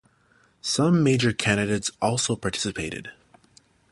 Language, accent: English, Canadian English